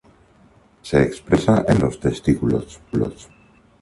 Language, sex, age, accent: Spanish, male, 60-69, España: Centro-Sur peninsular (Madrid, Toledo, Castilla-La Mancha)